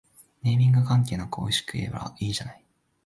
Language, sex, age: Japanese, male, 19-29